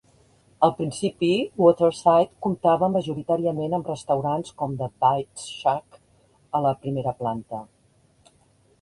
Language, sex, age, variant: Catalan, female, 50-59, Central